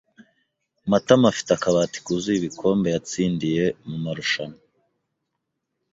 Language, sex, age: Kinyarwanda, male, 19-29